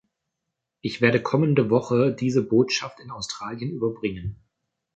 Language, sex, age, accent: German, male, 30-39, Deutschland Deutsch